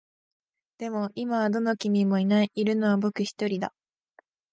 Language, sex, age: Japanese, female, 19-29